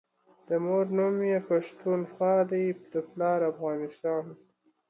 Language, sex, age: Pashto, male, 19-29